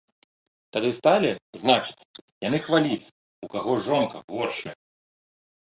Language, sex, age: Belarusian, male, 30-39